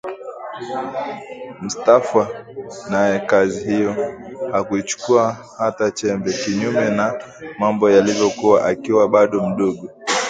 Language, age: Swahili, 19-29